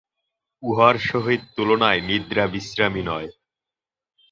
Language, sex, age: Bengali, male, 19-29